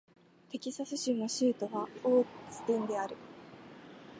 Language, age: Japanese, 19-29